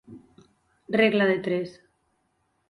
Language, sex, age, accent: Catalan, female, 30-39, valencià